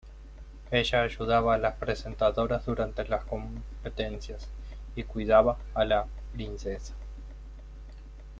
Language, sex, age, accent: Spanish, male, 30-39, Rioplatense: Argentina, Uruguay, este de Bolivia, Paraguay